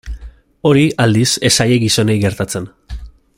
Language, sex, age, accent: Basque, male, 19-29, Erdialdekoa edo Nafarra (Gipuzkoa, Nafarroa)